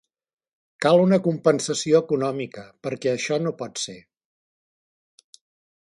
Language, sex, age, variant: Catalan, male, 60-69, Central